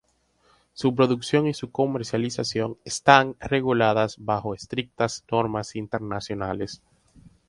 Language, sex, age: Spanish, male, under 19